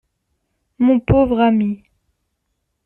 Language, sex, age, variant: French, female, 19-29, Français de métropole